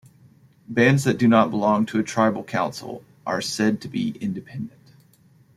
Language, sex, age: English, male, 30-39